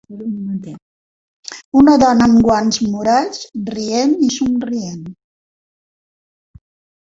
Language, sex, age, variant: Catalan, female, 70-79, Central